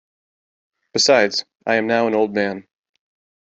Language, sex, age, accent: English, male, 40-49, United States English